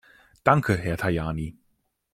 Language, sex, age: German, male, 19-29